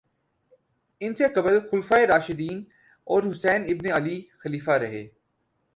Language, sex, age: Urdu, male, 19-29